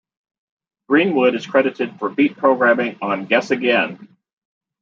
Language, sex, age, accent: English, male, 50-59, United States English